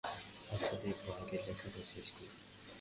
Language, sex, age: Bengali, male, under 19